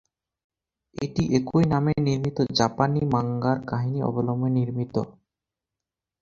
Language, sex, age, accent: Bengali, male, 19-29, Native